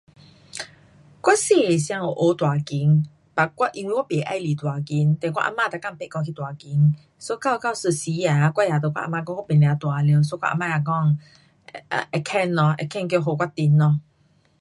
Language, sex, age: Pu-Xian Chinese, female, 40-49